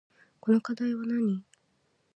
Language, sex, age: Japanese, female, 19-29